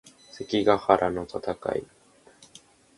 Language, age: Japanese, under 19